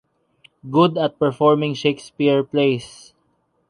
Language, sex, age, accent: English, male, 19-29, Filipino